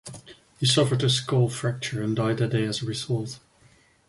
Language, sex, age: English, male, 19-29